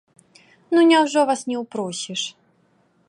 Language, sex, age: Belarusian, female, 19-29